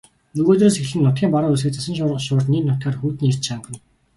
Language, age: Mongolian, 19-29